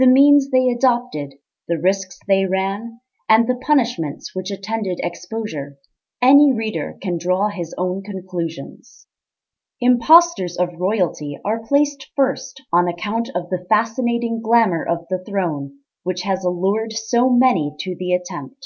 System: none